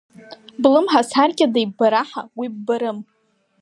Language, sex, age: Abkhazian, female, under 19